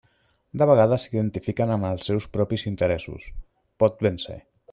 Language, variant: Catalan, Central